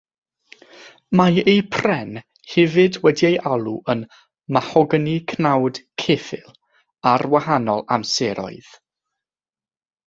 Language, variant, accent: Welsh, South-Eastern Welsh, Y Deyrnas Unedig Cymraeg